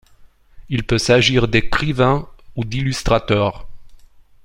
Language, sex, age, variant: French, male, 30-39, Français d'Europe